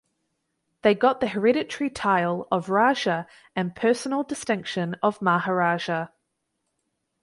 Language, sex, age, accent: English, female, 19-29, New Zealand English